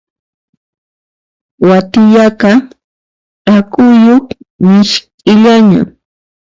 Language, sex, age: Puno Quechua, female, 19-29